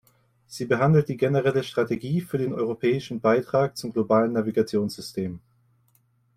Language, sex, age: German, male, 19-29